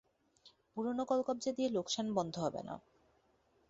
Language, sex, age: Bengali, female, 19-29